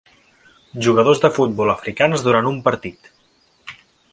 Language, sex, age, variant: Catalan, male, 19-29, Central